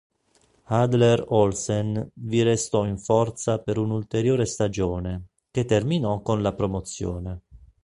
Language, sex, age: Italian, male, 30-39